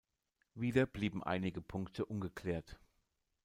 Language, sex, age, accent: German, male, 50-59, Deutschland Deutsch